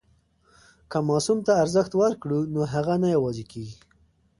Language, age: Pashto, 19-29